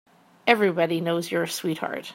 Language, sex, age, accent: English, female, 30-39, Canadian English